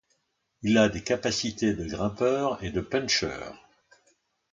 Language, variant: French, Français de métropole